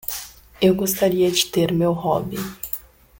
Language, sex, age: Portuguese, female, 19-29